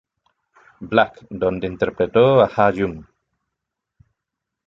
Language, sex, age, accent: Spanish, male, 40-49, España: Sur peninsular (Andalucia, Extremadura, Murcia)